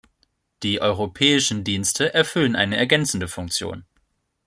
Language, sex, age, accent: German, male, 19-29, Deutschland Deutsch